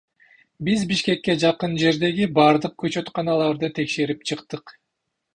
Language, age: Kyrgyz, 40-49